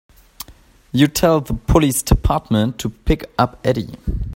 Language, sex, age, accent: English, male, 19-29, United States English